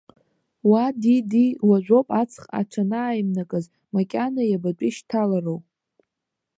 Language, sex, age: Abkhazian, female, under 19